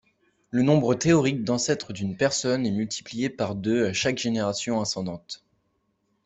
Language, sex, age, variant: French, male, 19-29, Français de métropole